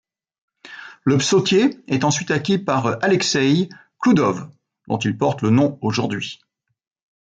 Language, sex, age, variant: French, male, 50-59, Français de métropole